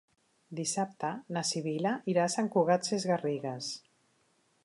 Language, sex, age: Catalan, female, 40-49